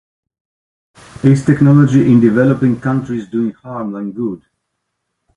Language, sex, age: English, male, 50-59